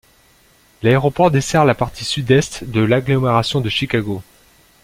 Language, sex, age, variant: French, male, 40-49, Français de métropole